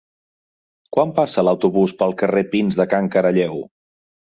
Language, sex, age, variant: Catalan, male, 30-39, Central